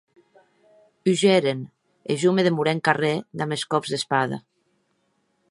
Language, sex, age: Occitan, female, 50-59